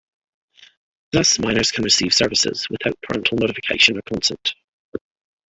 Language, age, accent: English, 30-39, Canadian English